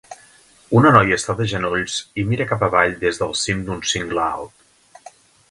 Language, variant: Catalan, Central